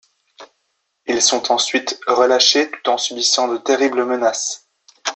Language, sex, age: French, male, under 19